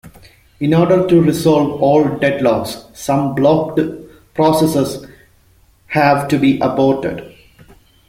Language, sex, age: English, male, 19-29